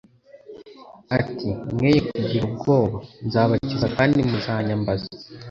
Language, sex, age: Kinyarwanda, male, under 19